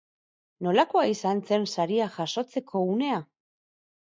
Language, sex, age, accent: Basque, female, 40-49, Mendebalekoa (Araba, Bizkaia, Gipuzkoako mendebaleko herri batzuk)